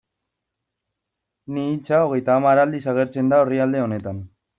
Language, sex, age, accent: Basque, male, 19-29, Mendebalekoa (Araba, Bizkaia, Gipuzkoako mendebaleko herri batzuk)